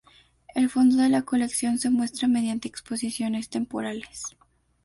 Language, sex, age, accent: Spanish, female, 19-29, México